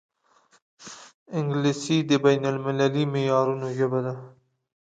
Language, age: Pashto, 30-39